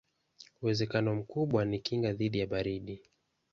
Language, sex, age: Swahili, male, 19-29